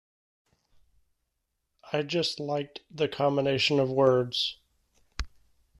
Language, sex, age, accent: English, male, 19-29, United States English